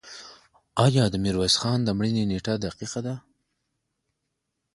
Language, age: Pashto, 30-39